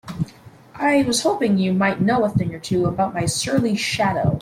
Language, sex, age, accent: English, male, under 19, United States English